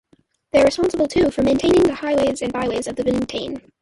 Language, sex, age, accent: English, female, under 19, United States English